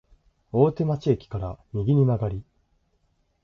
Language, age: Japanese, 19-29